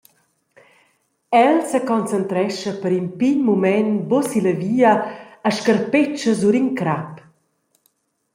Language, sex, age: Romansh, female, 40-49